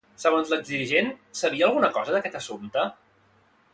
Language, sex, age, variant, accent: Catalan, male, 30-39, Central, central